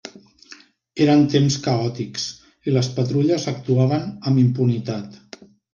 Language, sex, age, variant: Catalan, male, 50-59, Central